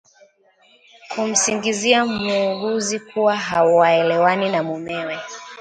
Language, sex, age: Swahili, female, 19-29